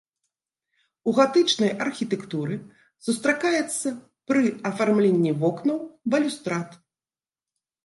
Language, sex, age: Belarusian, female, 40-49